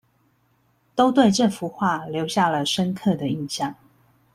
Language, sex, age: Chinese, female, 30-39